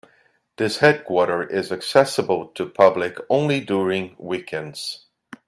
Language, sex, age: English, male, 50-59